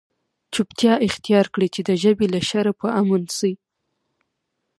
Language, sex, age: Pashto, female, 19-29